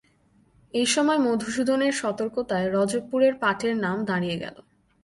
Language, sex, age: Bengali, female, 19-29